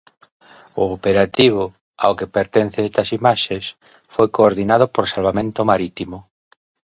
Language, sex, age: Galician, male, 40-49